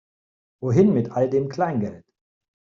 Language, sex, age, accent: German, male, 40-49, Deutschland Deutsch